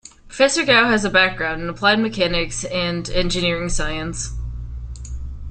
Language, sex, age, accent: English, female, 19-29, United States English